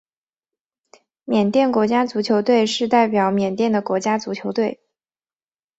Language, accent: Chinese, 出生地：江苏省